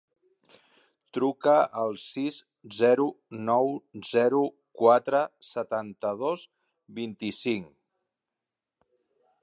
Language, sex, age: Catalan, male, 50-59